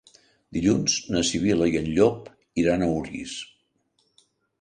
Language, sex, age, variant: Catalan, male, 70-79, Central